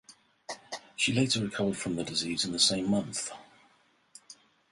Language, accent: English, England English